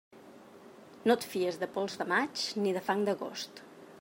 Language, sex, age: Catalan, female, 40-49